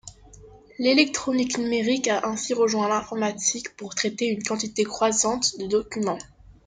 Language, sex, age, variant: French, female, 19-29, Français de métropole